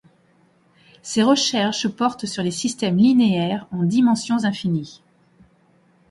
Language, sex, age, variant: French, female, 40-49, Français de métropole